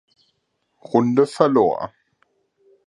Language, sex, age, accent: German, male, 30-39, Deutschland Deutsch